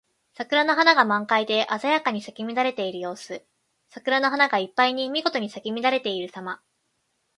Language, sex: Japanese, female